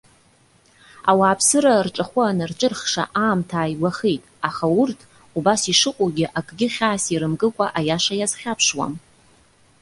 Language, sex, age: Abkhazian, female, 30-39